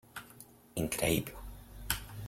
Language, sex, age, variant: Catalan, male, under 19, Central